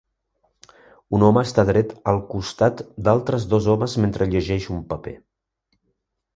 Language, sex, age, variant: Catalan, male, 60-69, Central